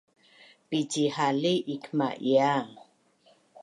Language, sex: Bunun, female